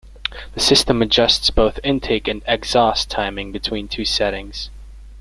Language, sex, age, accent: English, male, under 19, Canadian English